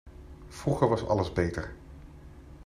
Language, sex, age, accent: Dutch, male, 40-49, Nederlands Nederlands